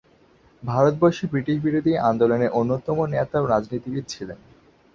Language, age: Bengali, 19-29